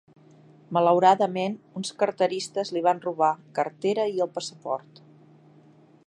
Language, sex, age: Catalan, female, 40-49